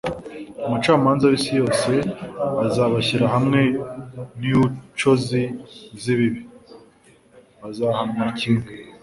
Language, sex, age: Kinyarwanda, male, 19-29